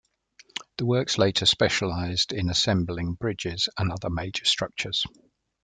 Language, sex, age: English, male, 60-69